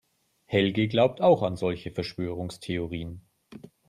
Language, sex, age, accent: German, male, 40-49, Deutschland Deutsch